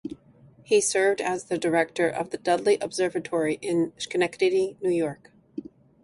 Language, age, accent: English, 40-49, United States English